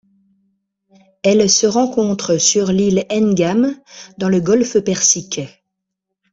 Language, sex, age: French, female, 50-59